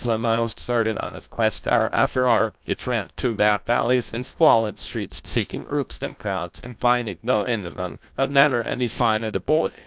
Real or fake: fake